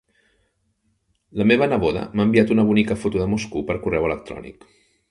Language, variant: Catalan, Central